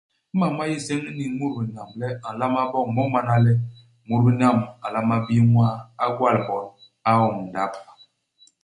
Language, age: Basaa, 40-49